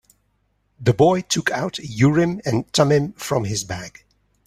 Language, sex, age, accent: English, male, 50-59, United States English